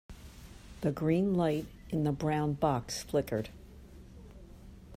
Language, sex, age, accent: English, female, 60-69, United States English